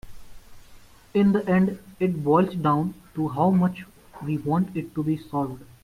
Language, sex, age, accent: English, male, 19-29, India and South Asia (India, Pakistan, Sri Lanka)